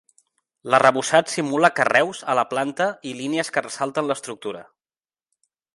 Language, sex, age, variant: Catalan, male, 30-39, Central